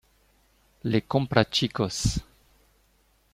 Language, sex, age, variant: French, male, 40-49, Français de métropole